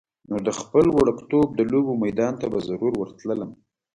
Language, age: Pashto, 19-29